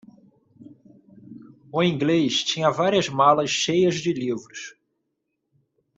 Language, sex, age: Portuguese, male, 40-49